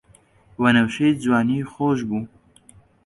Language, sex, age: Central Kurdish, male, 19-29